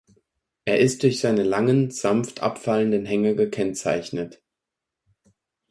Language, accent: German, Deutschland Deutsch